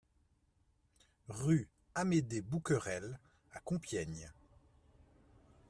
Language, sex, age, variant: French, male, 50-59, Français de métropole